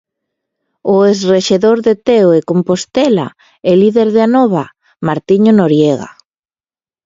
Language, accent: Galician, Normativo (estándar)